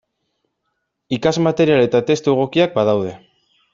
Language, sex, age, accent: Basque, male, 19-29, Erdialdekoa edo Nafarra (Gipuzkoa, Nafarroa)